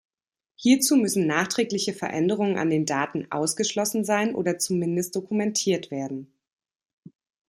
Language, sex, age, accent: German, female, 30-39, Deutschland Deutsch